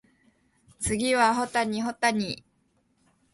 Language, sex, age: Japanese, female, 19-29